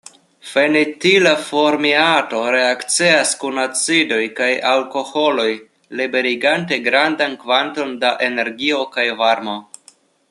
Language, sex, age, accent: Esperanto, male, 19-29, Internacia